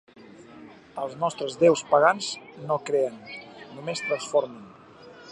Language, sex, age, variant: Catalan, male, 40-49, Balear